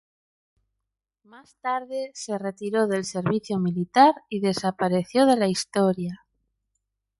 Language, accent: Spanish, España: Norte peninsular (Asturias, Castilla y León, Cantabria, País Vasco, Navarra, Aragón, La Rioja, Guadalajara, Cuenca)